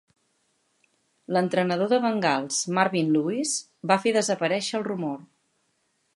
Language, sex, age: Catalan, female, 40-49